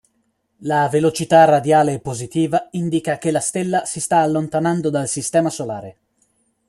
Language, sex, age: Italian, male, 19-29